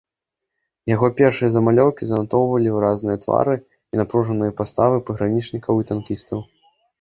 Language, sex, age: Belarusian, male, 19-29